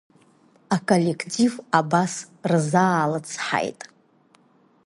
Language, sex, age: Abkhazian, female, 30-39